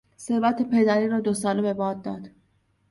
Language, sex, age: Persian, female, 30-39